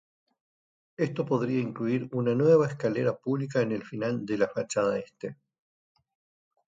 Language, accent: Spanish, Rioplatense: Argentina, Uruguay, este de Bolivia, Paraguay